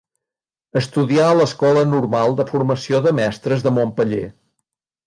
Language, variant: Catalan, Nord-Occidental